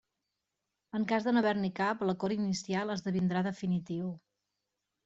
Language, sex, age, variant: Catalan, female, 30-39, Central